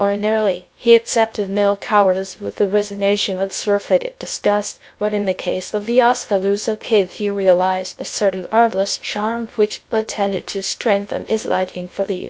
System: TTS, GlowTTS